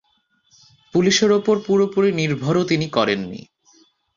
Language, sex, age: Bengali, male, 19-29